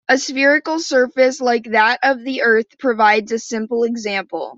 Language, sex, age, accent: English, female, under 19, United States English